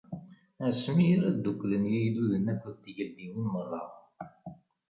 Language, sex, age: Kabyle, male, 40-49